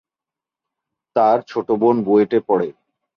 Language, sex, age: Bengali, male, 40-49